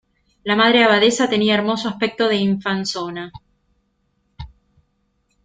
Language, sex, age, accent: Spanish, female, 40-49, Rioplatense: Argentina, Uruguay, este de Bolivia, Paraguay